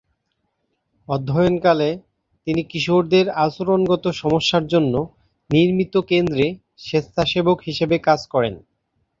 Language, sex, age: Bengali, male, 30-39